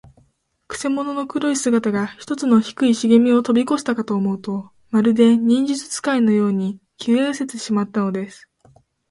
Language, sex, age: Japanese, female, 19-29